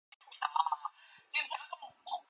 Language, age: Korean, 19-29